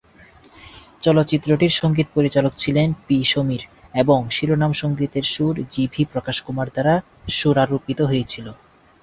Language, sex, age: Bengali, male, 19-29